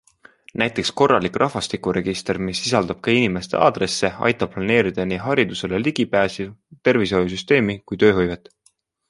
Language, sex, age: Estonian, male, 19-29